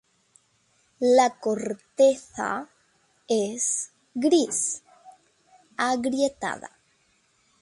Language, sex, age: Spanish, female, 19-29